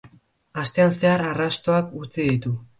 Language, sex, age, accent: Basque, male, under 19, Erdialdekoa edo Nafarra (Gipuzkoa, Nafarroa)